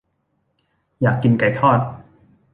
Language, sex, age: Thai, male, 19-29